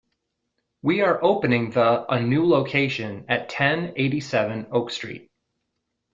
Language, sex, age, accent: English, male, 30-39, United States English